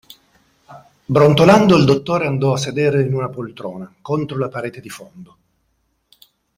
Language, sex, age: Italian, male, 40-49